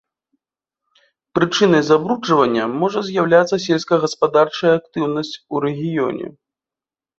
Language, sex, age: Belarusian, male, 30-39